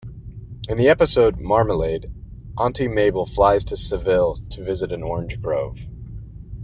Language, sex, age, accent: English, male, 30-39, United States English